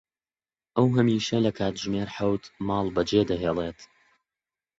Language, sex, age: Central Kurdish, male, under 19